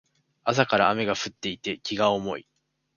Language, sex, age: Japanese, male, 19-29